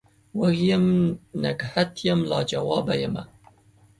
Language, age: Pashto, 19-29